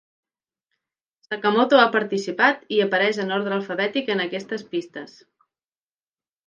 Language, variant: Catalan, Central